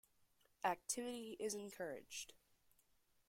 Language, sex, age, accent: English, female, under 19, United States English